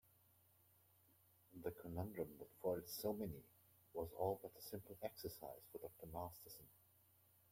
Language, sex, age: English, male, 40-49